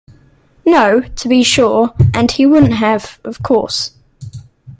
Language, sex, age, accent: English, male, under 19, England English